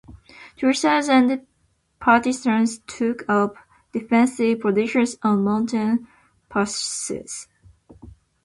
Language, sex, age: English, female, 19-29